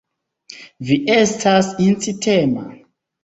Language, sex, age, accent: Esperanto, male, 30-39, Internacia